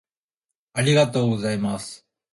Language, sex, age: Japanese, male, 19-29